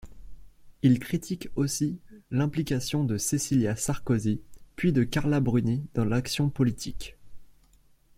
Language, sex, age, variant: French, male, under 19, Français de métropole